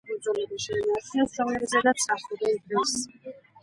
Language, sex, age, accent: Georgian, female, 40-49, ჩვეულებრივი